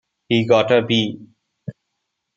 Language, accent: English, India and South Asia (India, Pakistan, Sri Lanka)